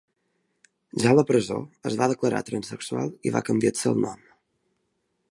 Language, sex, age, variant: Catalan, male, 19-29, Balear